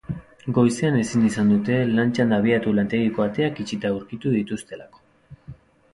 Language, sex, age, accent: Basque, male, 30-39, Mendebalekoa (Araba, Bizkaia, Gipuzkoako mendebaleko herri batzuk)